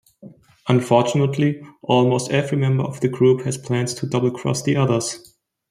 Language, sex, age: English, male, 19-29